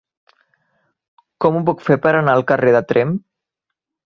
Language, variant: Catalan, Central